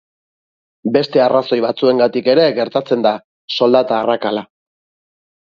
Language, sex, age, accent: Basque, male, 30-39, Erdialdekoa edo Nafarra (Gipuzkoa, Nafarroa)